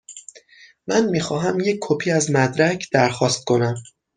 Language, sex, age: Persian, male, 19-29